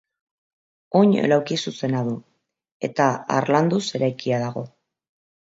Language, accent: Basque, Mendebalekoa (Araba, Bizkaia, Gipuzkoako mendebaleko herri batzuk)